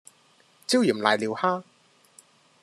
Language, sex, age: Cantonese, male, 30-39